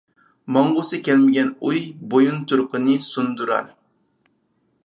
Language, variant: Uyghur, ئۇيغۇر تىلى